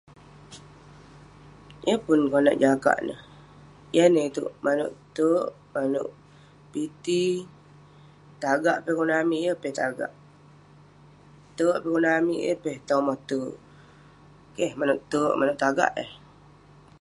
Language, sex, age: Western Penan, female, 30-39